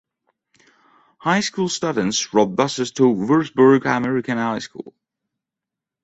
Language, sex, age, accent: English, male, 30-39, United States English